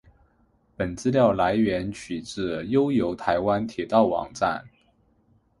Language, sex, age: Chinese, male, 30-39